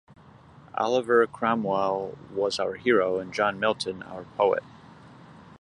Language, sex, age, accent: English, male, 30-39, United States English